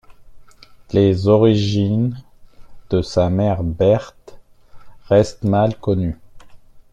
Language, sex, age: French, male, 40-49